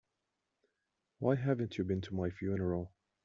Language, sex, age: English, male, 19-29